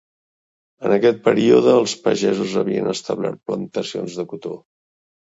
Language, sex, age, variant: Catalan, male, 50-59, Central